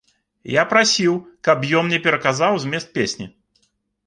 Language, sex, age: Belarusian, male, 30-39